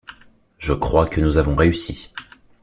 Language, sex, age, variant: French, male, 19-29, Français de métropole